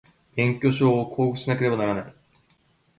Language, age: Japanese, 30-39